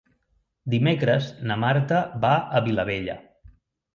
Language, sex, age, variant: Catalan, male, 40-49, Central